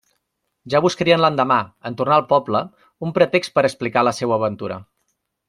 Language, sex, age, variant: Catalan, male, 30-39, Nord-Occidental